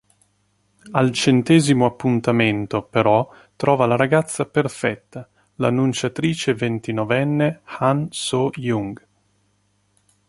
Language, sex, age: Italian, male, 30-39